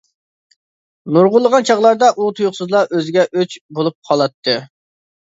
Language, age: Uyghur, 19-29